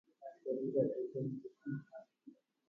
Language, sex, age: Guarani, male, 19-29